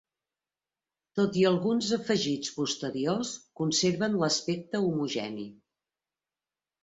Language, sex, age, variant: Catalan, female, 50-59, Central